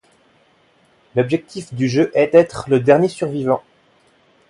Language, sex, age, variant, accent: French, male, 19-29, Français d'Europe, Français de Suisse